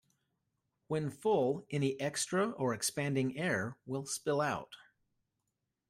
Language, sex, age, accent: English, male, 40-49, United States English